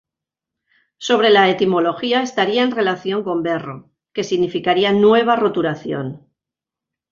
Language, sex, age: Spanish, female, 50-59